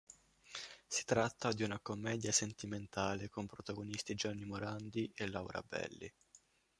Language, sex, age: Italian, male, 19-29